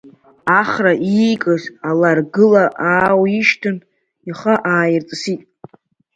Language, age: Abkhazian, under 19